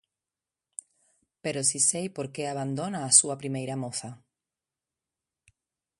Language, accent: Galician, Normativo (estándar)